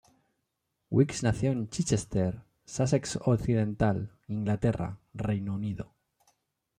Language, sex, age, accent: Spanish, male, 40-49, España: Norte peninsular (Asturias, Castilla y León, Cantabria, País Vasco, Navarra, Aragón, La Rioja, Guadalajara, Cuenca)